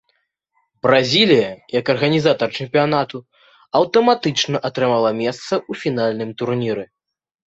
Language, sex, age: Belarusian, male, under 19